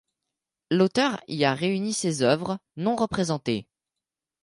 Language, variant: French, Français de métropole